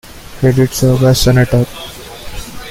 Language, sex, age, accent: English, male, 19-29, India and South Asia (India, Pakistan, Sri Lanka)